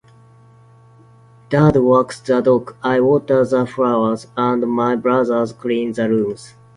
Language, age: English, 19-29